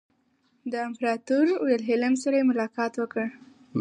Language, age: Pashto, 19-29